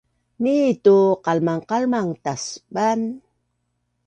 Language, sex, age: Bunun, female, 60-69